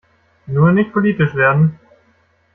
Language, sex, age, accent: German, male, 19-29, Deutschland Deutsch